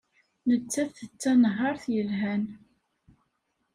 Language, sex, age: Kabyle, female, 30-39